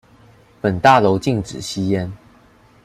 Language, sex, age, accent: Chinese, male, under 19, 出生地：臺中市